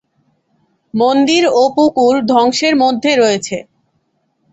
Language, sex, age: Bengali, female, under 19